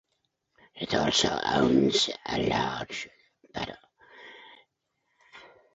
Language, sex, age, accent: English, male, 70-79, Scottish English